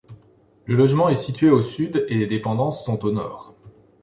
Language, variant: French, Français de métropole